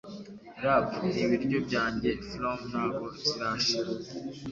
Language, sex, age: Kinyarwanda, male, 19-29